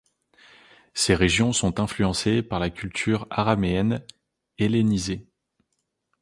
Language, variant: French, Français de métropole